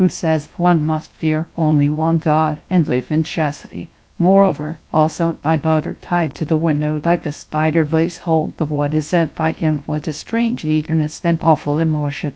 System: TTS, GlowTTS